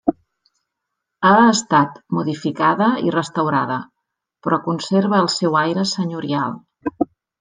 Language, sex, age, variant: Catalan, female, 50-59, Central